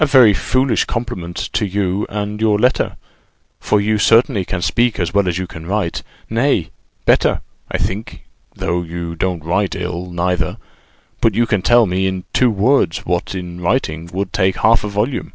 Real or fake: real